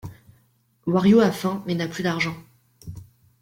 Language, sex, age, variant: French, female, 19-29, Français de métropole